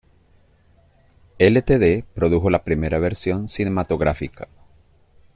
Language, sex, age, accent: Spanish, male, 40-49, Caribe: Cuba, Venezuela, Puerto Rico, República Dominicana, Panamá, Colombia caribeña, México caribeño, Costa del golfo de México